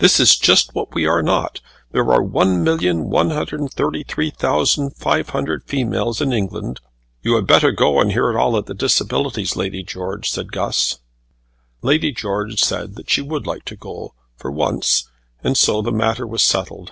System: none